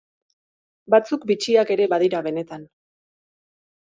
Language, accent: Basque, Erdialdekoa edo Nafarra (Gipuzkoa, Nafarroa)